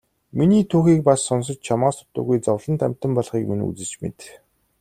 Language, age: Mongolian, 90+